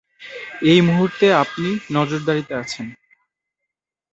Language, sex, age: Bengali, male, 19-29